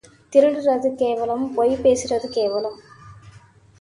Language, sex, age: Tamil, female, 19-29